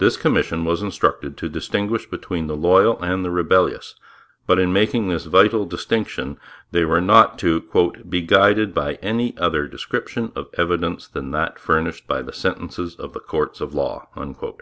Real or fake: real